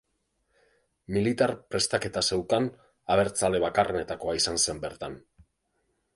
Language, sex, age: Basque, male, 40-49